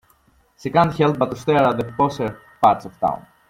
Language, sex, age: English, male, 19-29